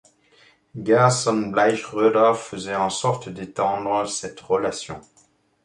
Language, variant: French, Français de métropole